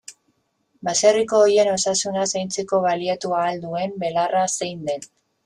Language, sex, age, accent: Basque, female, 30-39, Mendebalekoa (Araba, Bizkaia, Gipuzkoako mendebaleko herri batzuk)